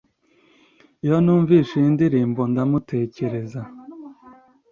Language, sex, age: Kinyarwanda, male, 19-29